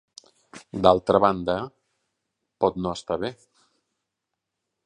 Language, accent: Catalan, central; nord-occidental